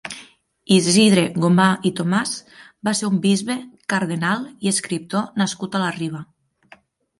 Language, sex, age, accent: Catalan, female, 30-39, Ebrenc